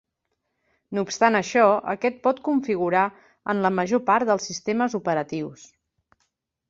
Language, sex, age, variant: Catalan, female, 40-49, Central